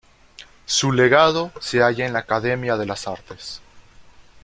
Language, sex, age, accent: Spanish, male, 19-29, México